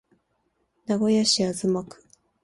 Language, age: Japanese, 19-29